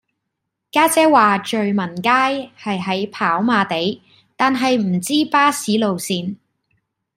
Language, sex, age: Cantonese, female, 19-29